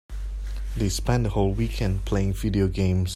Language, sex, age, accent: English, male, 30-39, Hong Kong English